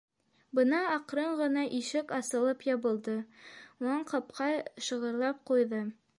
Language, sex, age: Bashkir, female, under 19